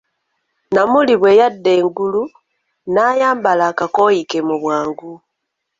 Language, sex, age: Ganda, female, 19-29